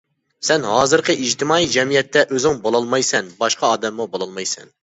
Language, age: Uyghur, 19-29